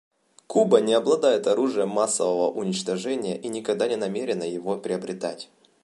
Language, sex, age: Russian, male, 19-29